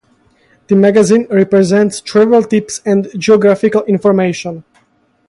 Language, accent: English, United States English